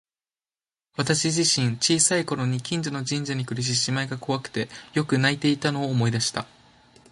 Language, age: Japanese, 19-29